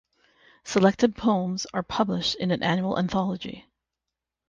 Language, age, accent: English, 19-29, United States English; Canadian English